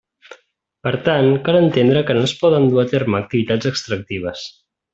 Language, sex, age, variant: Catalan, male, 30-39, Central